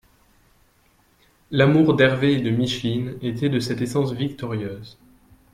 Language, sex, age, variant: French, male, under 19, Français de métropole